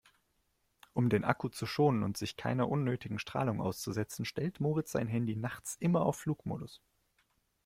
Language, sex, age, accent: German, male, 19-29, Deutschland Deutsch